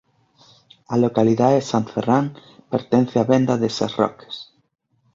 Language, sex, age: Galician, male, 19-29